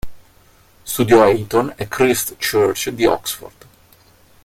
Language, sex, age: Italian, male, 40-49